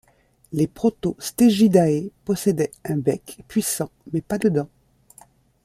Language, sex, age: French, female, 50-59